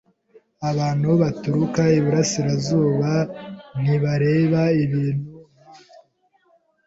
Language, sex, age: Kinyarwanda, male, 19-29